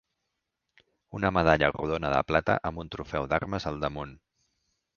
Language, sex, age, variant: Catalan, male, 40-49, Central